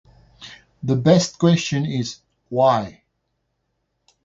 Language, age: English, 60-69